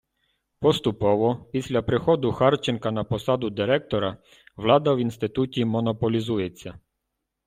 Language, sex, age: Ukrainian, male, 30-39